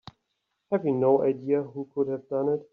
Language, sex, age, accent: English, male, 30-39, United States English